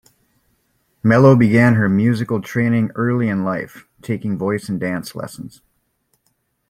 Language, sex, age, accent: English, male, 30-39, United States English